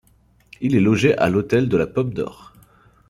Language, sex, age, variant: French, male, 30-39, Français de métropole